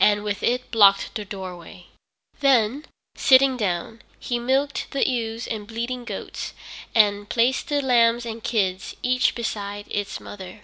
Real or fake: real